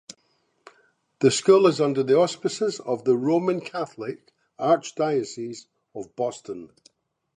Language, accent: English, Scottish English